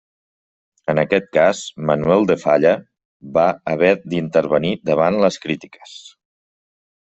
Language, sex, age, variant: Catalan, male, 40-49, Central